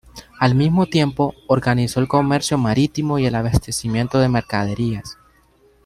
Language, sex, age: Spanish, male, 19-29